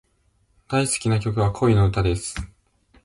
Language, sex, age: Japanese, male, under 19